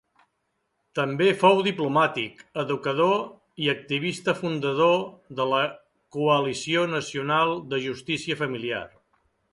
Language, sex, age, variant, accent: Catalan, male, 60-69, Central, central